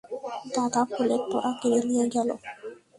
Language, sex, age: Bengali, female, 19-29